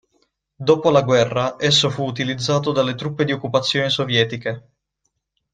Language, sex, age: Italian, male, 19-29